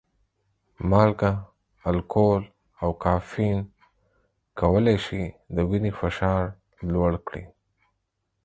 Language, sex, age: Pashto, male, 40-49